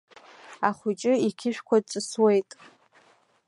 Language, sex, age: Abkhazian, female, 19-29